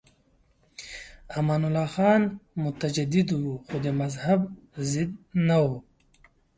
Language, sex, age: Pashto, male, 19-29